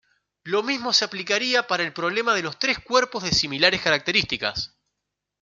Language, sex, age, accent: Spanish, male, 19-29, Rioplatense: Argentina, Uruguay, este de Bolivia, Paraguay